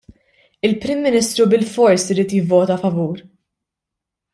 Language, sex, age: Maltese, female, 19-29